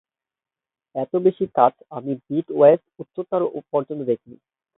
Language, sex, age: Bengali, male, 19-29